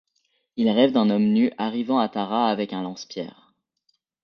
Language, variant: French, Français de métropole